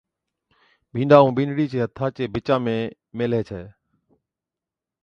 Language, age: Od, 50-59